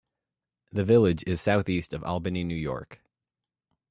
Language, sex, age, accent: English, male, 19-29, United States English